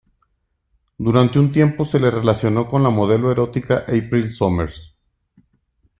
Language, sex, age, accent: Spanish, male, 40-49, México